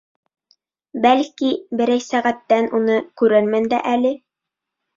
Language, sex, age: Bashkir, female, under 19